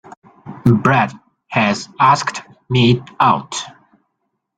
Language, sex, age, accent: English, male, 30-39, Hong Kong English